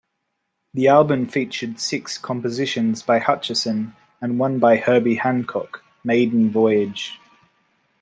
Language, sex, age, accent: English, male, 19-29, Australian English